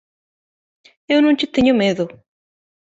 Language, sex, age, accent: Galician, female, 19-29, Normativo (estándar)